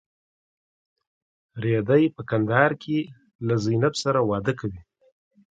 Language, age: Pashto, 30-39